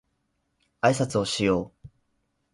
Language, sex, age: Japanese, male, 19-29